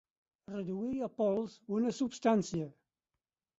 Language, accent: Catalan, aprenent (recent, des d'altres llengües)